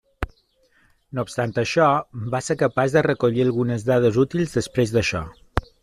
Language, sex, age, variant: Catalan, male, 40-49, Balear